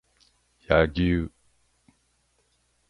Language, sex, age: Japanese, male, 40-49